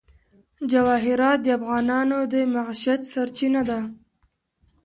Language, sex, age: Pashto, female, 19-29